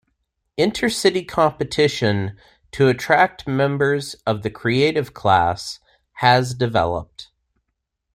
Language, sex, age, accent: English, male, 40-49, United States English